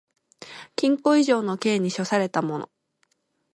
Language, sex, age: Japanese, female, 19-29